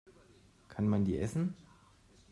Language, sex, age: German, male, 30-39